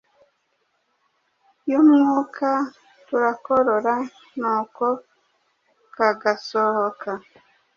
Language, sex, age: Kinyarwanda, female, 30-39